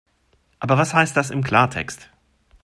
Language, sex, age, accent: German, male, 40-49, Deutschland Deutsch